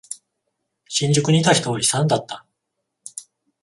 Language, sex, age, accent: Japanese, male, 40-49, 関西